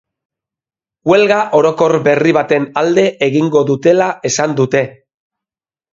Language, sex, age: Basque, male, 50-59